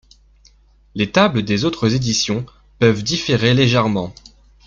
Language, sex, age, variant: French, male, 19-29, Français de métropole